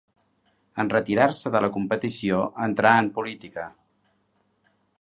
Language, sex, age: Catalan, male, 60-69